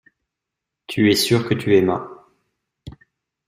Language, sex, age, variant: French, male, 19-29, Français de métropole